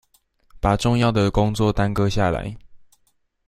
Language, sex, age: Chinese, male, 19-29